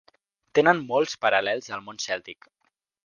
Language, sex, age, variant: Catalan, male, under 19, Central